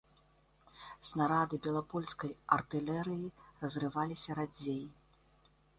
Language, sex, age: Belarusian, female, 30-39